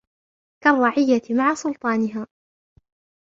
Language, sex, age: Arabic, female, 19-29